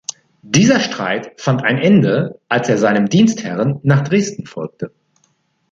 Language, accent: German, Deutschland Deutsch